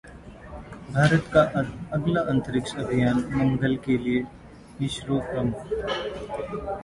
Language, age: Hindi, 30-39